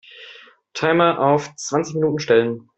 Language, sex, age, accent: German, male, 19-29, Deutschland Deutsch